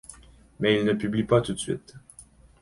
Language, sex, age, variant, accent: French, male, 30-39, Français d'Amérique du Nord, Français du Canada